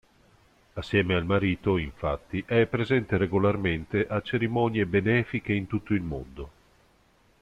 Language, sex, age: Italian, male, 50-59